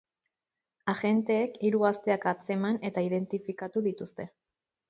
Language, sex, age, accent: Basque, female, 30-39, Erdialdekoa edo Nafarra (Gipuzkoa, Nafarroa)